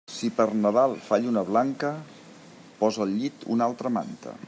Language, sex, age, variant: Catalan, male, 60-69, Central